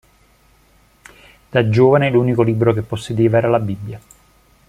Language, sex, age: Italian, male, 40-49